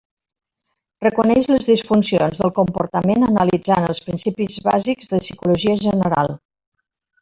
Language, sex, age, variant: Catalan, female, 60-69, Central